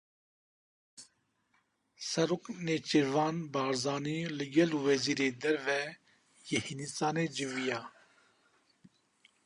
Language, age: Kurdish, 50-59